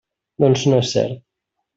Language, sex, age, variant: Catalan, male, 30-39, Central